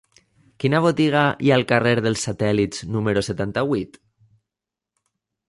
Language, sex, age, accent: Catalan, male, 40-49, valencià